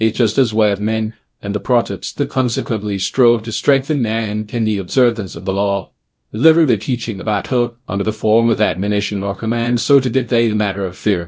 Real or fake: fake